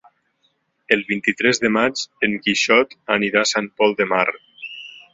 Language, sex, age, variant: Catalan, male, 19-29, Nord-Occidental